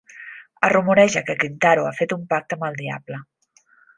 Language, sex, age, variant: Catalan, female, 30-39, Central